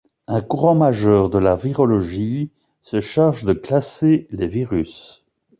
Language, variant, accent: French, Français d'Europe, Français de Belgique